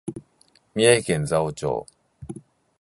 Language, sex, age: Japanese, male, 40-49